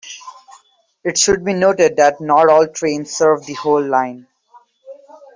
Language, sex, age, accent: English, male, 19-29, India and South Asia (India, Pakistan, Sri Lanka)